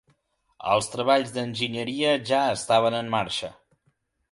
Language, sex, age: Catalan, male, 19-29